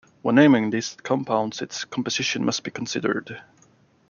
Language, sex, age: English, male, 30-39